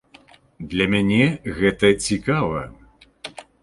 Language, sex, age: Belarusian, male, 40-49